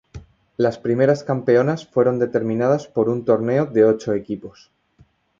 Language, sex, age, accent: Spanish, male, 19-29, España: Centro-Sur peninsular (Madrid, Toledo, Castilla-La Mancha)